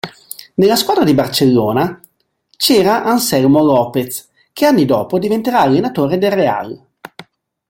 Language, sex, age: Italian, male, 50-59